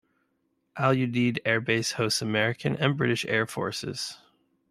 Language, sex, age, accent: English, male, 30-39, Canadian English